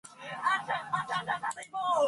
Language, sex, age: English, female, 19-29